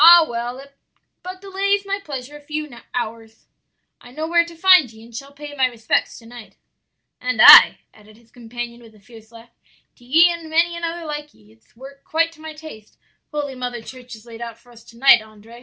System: none